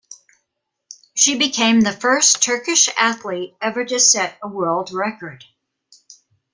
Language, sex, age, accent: English, female, 70-79, United States English